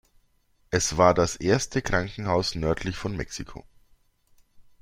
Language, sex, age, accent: German, male, 40-49, Deutschland Deutsch